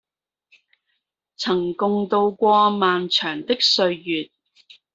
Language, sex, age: Cantonese, female, 30-39